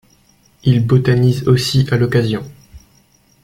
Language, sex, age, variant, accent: French, male, 19-29, Français des départements et régions d'outre-mer, Français de La Réunion